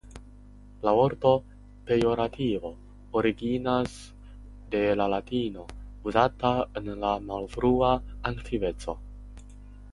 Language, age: Esperanto, under 19